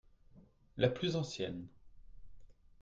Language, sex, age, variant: French, male, 30-39, Français de métropole